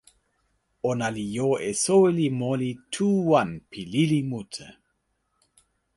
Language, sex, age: Toki Pona, male, 30-39